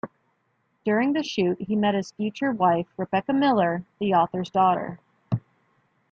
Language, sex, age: English, female, 19-29